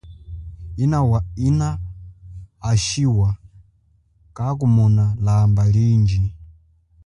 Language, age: Chokwe, 19-29